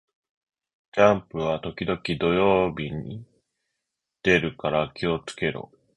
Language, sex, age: Japanese, male, 30-39